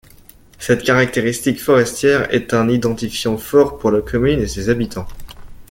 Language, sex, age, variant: French, male, under 19, Français de métropole